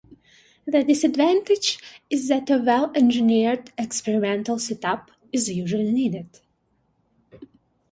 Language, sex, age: English, female, 19-29